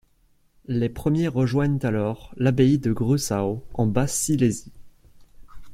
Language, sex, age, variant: French, male, under 19, Français de métropole